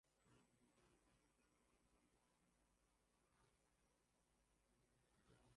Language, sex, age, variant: Swahili, male, 30-39, Kiswahili Sanifu (EA)